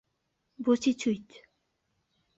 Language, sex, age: Central Kurdish, female, 19-29